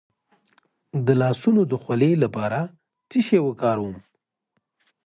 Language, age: Pashto, 40-49